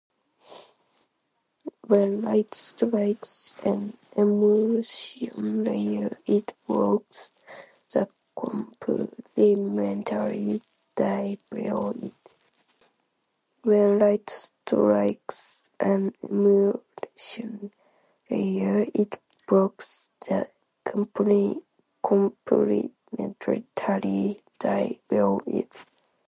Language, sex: English, female